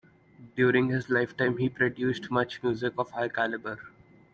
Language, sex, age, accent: English, male, under 19, India and South Asia (India, Pakistan, Sri Lanka)